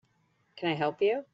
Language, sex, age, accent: English, female, 30-39, United States English